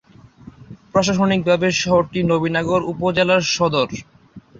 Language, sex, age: Bengali, male, 19-29